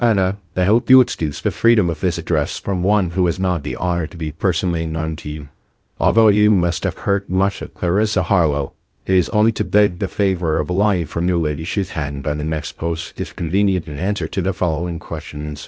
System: TTS, VITS